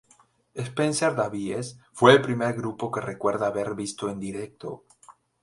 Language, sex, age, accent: Spanish, male, 19-29, México